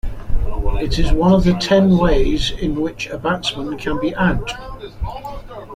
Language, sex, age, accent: English, male, 50-59, England English